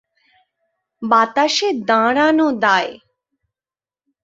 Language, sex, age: Bengali, female, 19-29